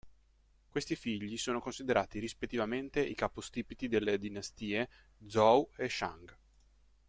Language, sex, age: Italian, male, 40-49